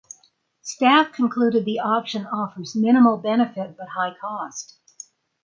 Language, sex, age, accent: English, female, 80-89, United States English